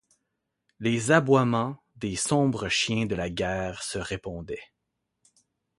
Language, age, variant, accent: French, 40-49, Français d'Amérique du Nord, Français du Canada